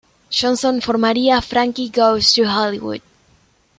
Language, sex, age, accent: Spanish, female, 19-29, Rioplatense: Argentina, Uruguay, este de Bolivia, Paraguay